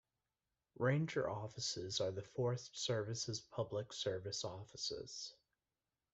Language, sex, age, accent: English, male, 30-39, United States English